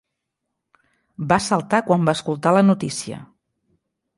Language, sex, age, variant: Catalan, female, 40-49, Central